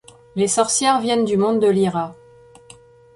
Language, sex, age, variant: French, female, 30-39, Français de métropole